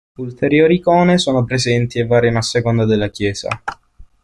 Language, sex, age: Italian, male, under 19